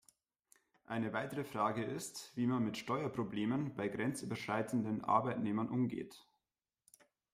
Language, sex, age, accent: German, male, 30-39, Deutschland Deutsch